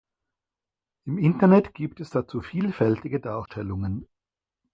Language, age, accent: German, 50-59, Schweizerdeutsch